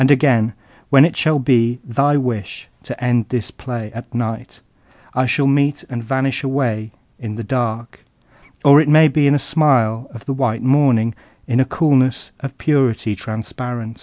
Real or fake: real